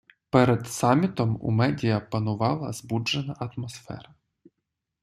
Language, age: Ukrainian, 19-29